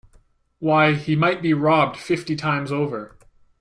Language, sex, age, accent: English, male, 19-29, Canadian English